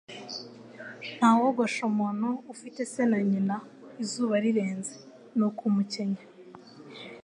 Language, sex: Kinyarwanda, female